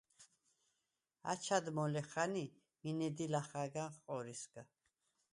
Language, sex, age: Svan, female, 70-79